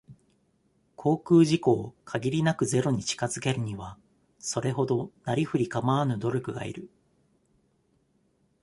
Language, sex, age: Japanese, male, 30-39